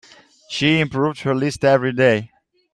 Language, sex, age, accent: English, male, 19-29, United States English